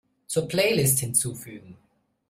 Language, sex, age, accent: German, male, 30-39, Deutschland Deutsch